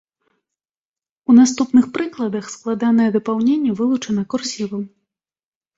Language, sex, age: Belarusian, female, 30-39